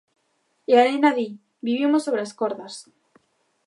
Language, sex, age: Galician, female, 19-29